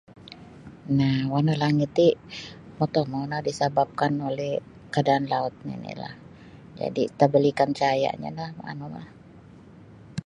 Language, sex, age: Sabah Bisaya, female, 50-59